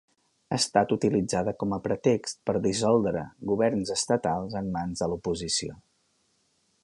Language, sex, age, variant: Catalan, male, 50-59, Central